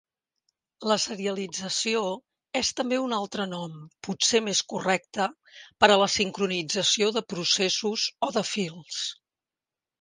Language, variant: Catalan, Central